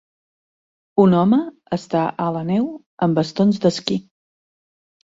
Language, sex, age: Catalan, female, 50-59